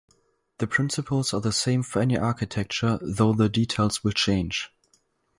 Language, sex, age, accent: English, male, under 19, German English